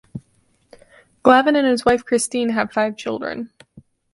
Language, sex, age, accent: English, female, 19-29, United States English